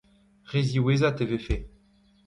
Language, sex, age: Breton, male, 19-29